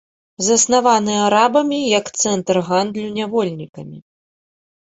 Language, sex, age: Belarusian, female, 30-39